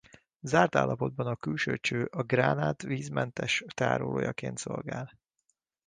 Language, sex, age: Hungarian, male, 30-39